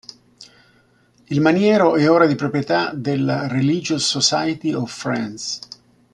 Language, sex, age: Italian, male, 60-69